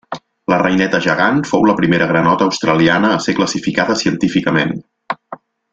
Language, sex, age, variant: Catalan, male, 40-49, Central